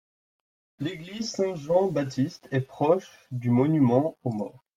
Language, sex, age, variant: French, male, 19-29, Français de métropole